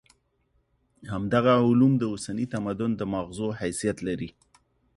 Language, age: Pashto, 30-39